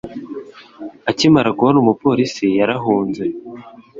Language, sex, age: Kinyarwanda, male, under 19